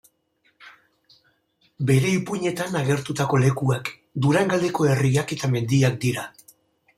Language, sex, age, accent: Basque, male, 60-69, Mendebalekoa (Araba, Bizkaia, Gipuzkoako mendebaleko herri batzuk)